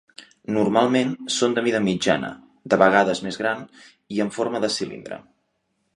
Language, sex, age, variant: Catalan, male, 19-29, Central